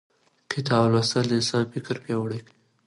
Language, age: Pashto, 19-29